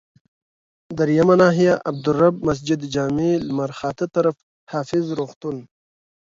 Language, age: Pashto, 30-39